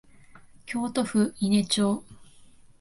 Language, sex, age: Japanese, female, 19-29